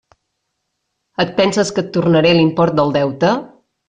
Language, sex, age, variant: Catalan, female, 30-39, Central